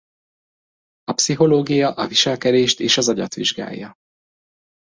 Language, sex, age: Hungarian, male, 30-39